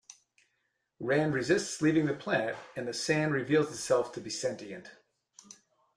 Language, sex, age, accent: English, male, 40-49, United States English